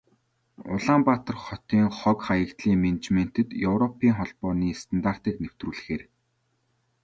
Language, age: Mongolian, 19-29